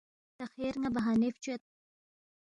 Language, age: Balti, 19-29